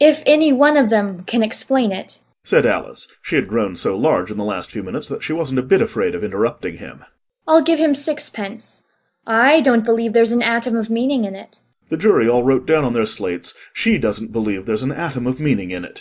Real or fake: real